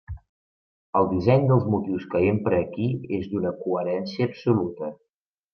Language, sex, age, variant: Catalan, male, 30-39, Central